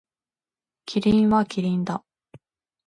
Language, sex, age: Japanese, female, 19-29